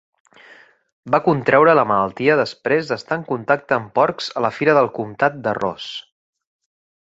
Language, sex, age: Catalan, male, 30-39